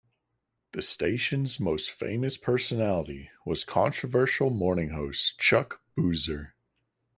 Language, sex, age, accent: English, male, 19-29, United States English